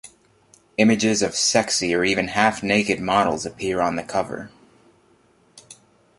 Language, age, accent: English, 19-29, United States English